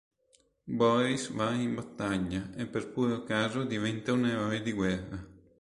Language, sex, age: Italian, male, 19-29